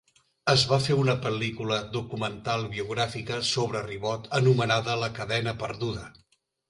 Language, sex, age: Catalan, male, 70-79